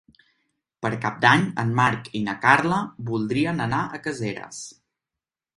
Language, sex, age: Catalan, male, 19-29